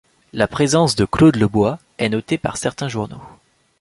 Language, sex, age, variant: French, male, 19-29, Français de métropole